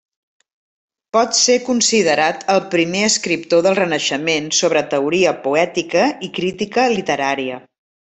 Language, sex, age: Catalan, female, 50-59